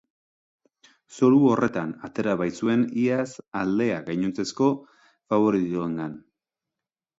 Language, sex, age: Basque, male, 30-39